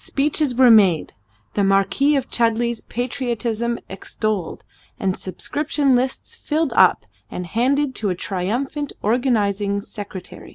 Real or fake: real